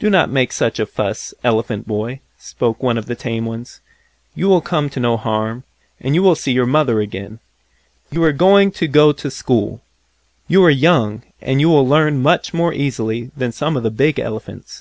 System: none